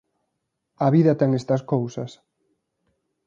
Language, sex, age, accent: Galician, male, 19-29, Atlántico (seseo e gheada)